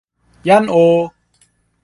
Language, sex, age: Toki Pona, male, 30-39